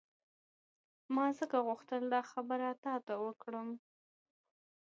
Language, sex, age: Pashto, female, under 19